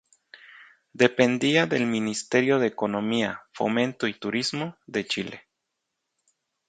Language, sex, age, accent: Spanish, male, 40-49, México